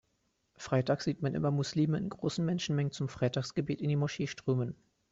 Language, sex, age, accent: German, male, 19-29, Deutschland Deutsch